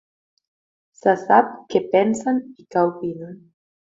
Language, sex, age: Catalan, female, under 19